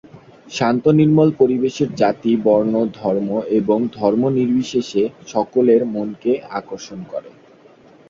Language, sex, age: Bengali, male, 19-29